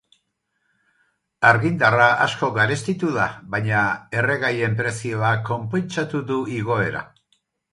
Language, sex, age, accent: Basque, male, 70-79, Erdialdekoa edo Nafarra (Gipuzkoa, Nafarroa)